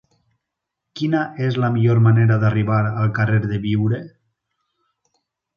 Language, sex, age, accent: Catalan, male, 30-39, valencià